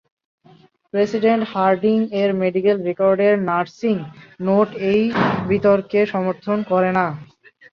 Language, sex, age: Bengali, male, 40-49